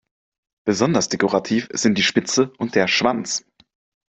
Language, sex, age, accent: German, male, 19-29, Deutschland Deutsch